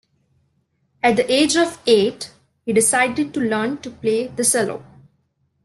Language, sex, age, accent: English, female, 19-29, India and South Asia (India, Pakistan, Sri Lanka)